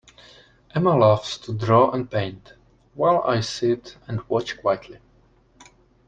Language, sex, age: English, male, 30-39